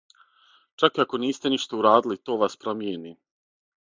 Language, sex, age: Serbian, male, 30-39